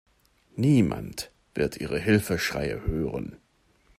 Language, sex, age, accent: German, male, 40-49, Deutschland Deutsch